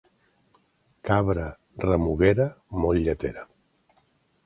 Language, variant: Catalan, Central